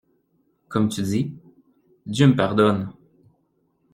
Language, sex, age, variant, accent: French, male, 30-39, Français d'Amérique du Nord, Français du Canada